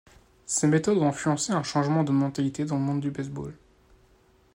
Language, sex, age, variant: French, male, 19-29, Français de métropole